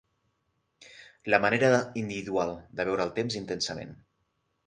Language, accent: Catalan, central; septentrional